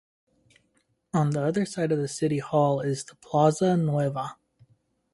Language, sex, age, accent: English, male, 30-39, United States English